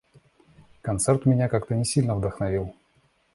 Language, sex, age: Russian, male, 40-49